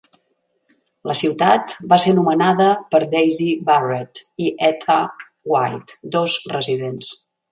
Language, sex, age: Catalan, female, 60-69